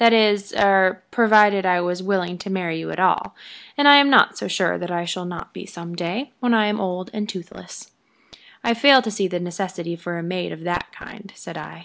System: none